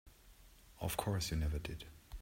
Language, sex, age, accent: English, male, 40-49, United States English